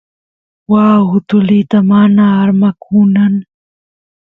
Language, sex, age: Santiago del Estero Quichua, female, 19-29